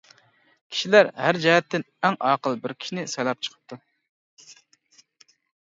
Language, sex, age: Uyghur, female, 40-49